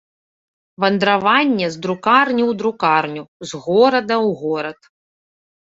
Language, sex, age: Belarusian, female, 30-39